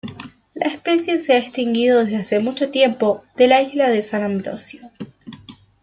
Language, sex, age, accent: Spanish, female, 30-39, Rioplatense: Argentina, Uruguay, este de Bolivia, Paraguay